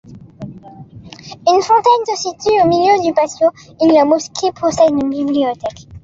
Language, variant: French, Français de métropole